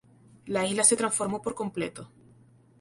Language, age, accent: Spanish, 19-29, España: Islas Canarias